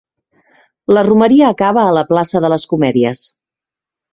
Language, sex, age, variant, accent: Catalan, female, 40-49, Central, Català central